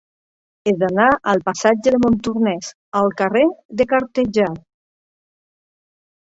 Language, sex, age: Catalan, female, 40-49